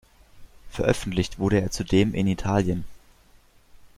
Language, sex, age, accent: German, male, under 19, Deutschland Deutsch